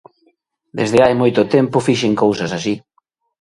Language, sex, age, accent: Galician, male, 30-39, Oriental (común en zona oriental)